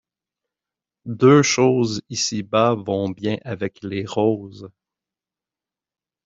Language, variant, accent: French, Français d'Amérique du Nord, Français du Canada